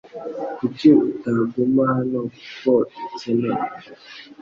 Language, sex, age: Kinyarwanda, male, under 19